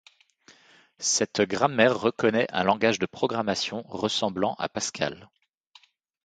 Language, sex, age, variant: French, male, 30-39, Français de métropole